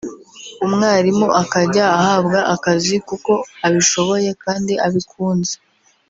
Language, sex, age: Kinyarwanda, female, under 19